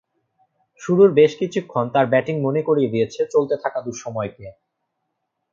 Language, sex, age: Bengali, male, 19-29